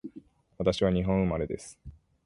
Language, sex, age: Japanese, male, 19-29